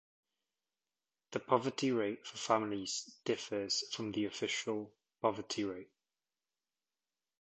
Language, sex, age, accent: English, male, 30-39, England English